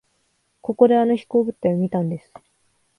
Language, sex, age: Japanese, female, 19-29